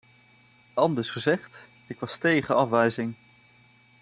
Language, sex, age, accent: Dutch, male, 19-29, Nederlands Nederlands